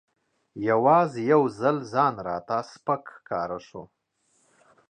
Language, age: Pashto, 30-39